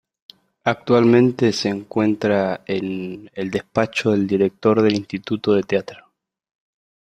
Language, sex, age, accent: Spanish, male, 19-29, Rioplatense: Argentina, Uruguay, este de Bolivia, Paraguay